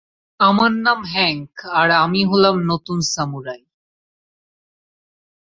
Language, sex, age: Bengali, male, 19-29